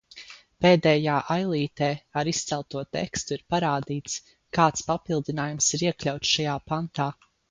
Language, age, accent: Latvian, under 19, Vidzemes